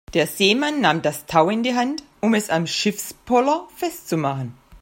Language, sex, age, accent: German, female, 40-49, Deutschland Deutsch